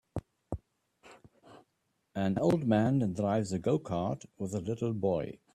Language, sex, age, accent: English, male, 60-69, Southern African (South Africa, Zimbabwe, Namibia)